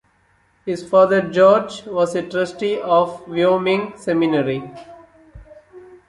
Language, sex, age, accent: English, male, 30-39, India and South Asia (India, Pakistan, Sri Lanka)